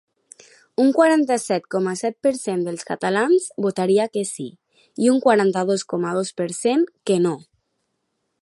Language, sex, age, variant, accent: Catalan, female, 19-29, Nord-Occidental, central